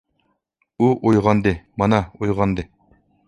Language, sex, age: Uyghur, male, 40-49